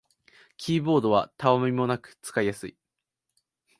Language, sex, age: Japanese, male, 19-29